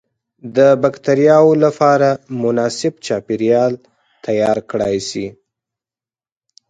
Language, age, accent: Pashto, 19-29, کندهارۍ لهجه